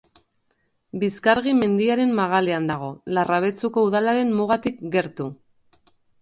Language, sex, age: Basque, female, 30-39